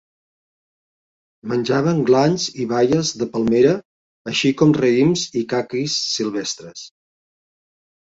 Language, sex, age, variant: Catalan, male, 50-59, Central